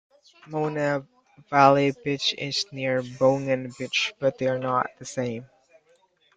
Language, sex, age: English, male, 19-29